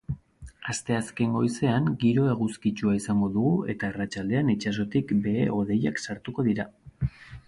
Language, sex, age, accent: Basque, male, 30-39, Mendebalekoa (Araba, Bizkaia, Gipuzkoako mendebaleko herri batzuk)